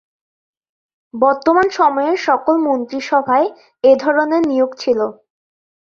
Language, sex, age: Bengali, female, 19-29